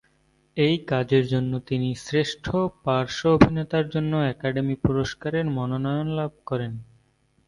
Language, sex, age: Bengali, male, 19-29